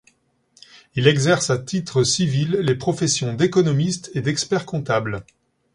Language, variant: French, Français de métropole